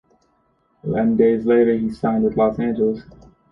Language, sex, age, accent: English, male, 30-39, United States English